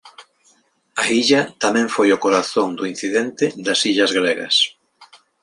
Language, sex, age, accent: Galician, male, 50-59, Normativo (estándar)